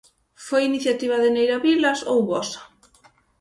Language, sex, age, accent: Galician, female, 19-29, Oriental (común en zona oriental); Normativo (estándar)